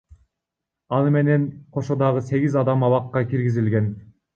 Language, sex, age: Kyrgyz, male, under 19